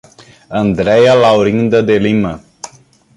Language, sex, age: Portuguese, male, 30-39